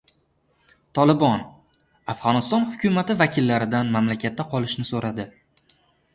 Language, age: Uzbek, 19-29